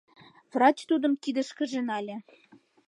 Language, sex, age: Mari, female, 19-29